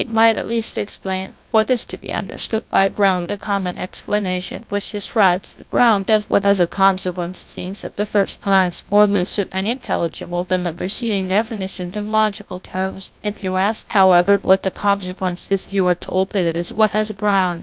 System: TTS, GlowTTS